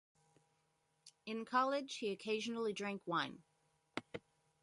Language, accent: English, United States English